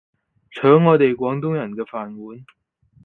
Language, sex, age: Cantonese, male, under 19